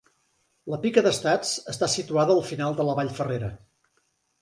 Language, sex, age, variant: Catalan, male, 60-69, Central